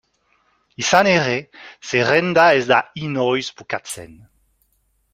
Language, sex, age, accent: Basque, male, 40-49, Nafar-lapurtarra edo Zuberotarra (Lapurdi, Nafarroa Beherea, Zuberoa)